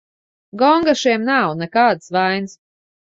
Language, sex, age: Latvian, female, 40-49